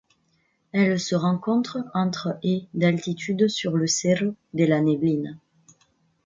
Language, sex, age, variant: French, female, 30-39, Français de métropole